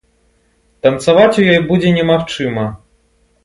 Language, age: Belarusian, 19-29